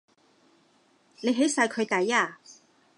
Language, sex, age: Cantonese, female, 40-49